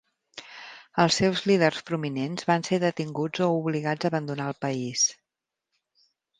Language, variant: Catalan, Central